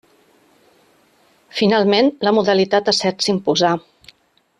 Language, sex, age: Catalan, female, 50-59